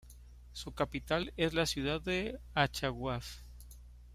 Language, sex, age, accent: Spanish, male, 30-39, México